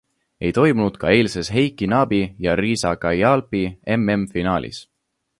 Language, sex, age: Estonian, male, 19-29